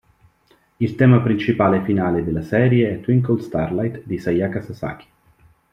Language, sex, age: Italian, male, 30-39